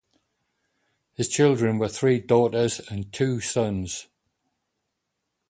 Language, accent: English, Northern English